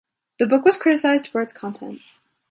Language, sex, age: English, female, under 19